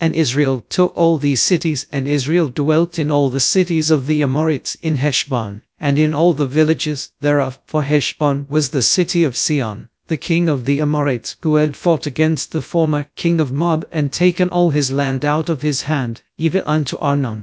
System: TTS, GradTTS